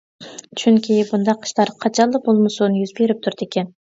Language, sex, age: Uyghur, female, 30-39